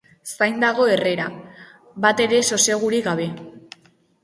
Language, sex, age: Basque, female, under 19